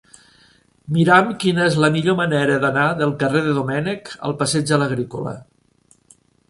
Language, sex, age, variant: Catalan, male, 60-69, Central